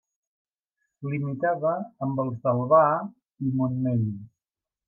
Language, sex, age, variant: Catalan, male, 60-69, Septentrional